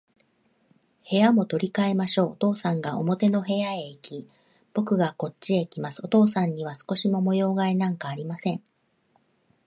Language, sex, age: Japanese, female, 50-59